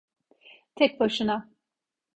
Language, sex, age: Turkish, female, 40-49